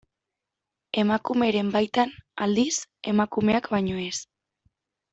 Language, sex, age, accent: Basque, female, 19-29, Mendebalekoa (Araba, Bizkaia, Gipuzkoako mendebaleko herri batzuk)